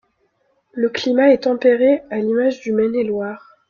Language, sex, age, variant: French, female, 19-29, Français de métropole